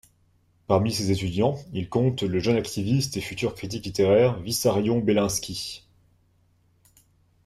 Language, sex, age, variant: French, male, 19-29, Français de métropole